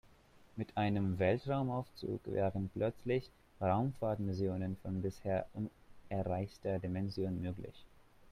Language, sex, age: German, male, 19-29